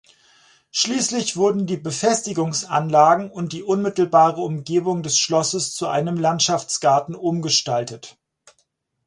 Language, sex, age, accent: German, male, 40-49, Deutschland Deutsch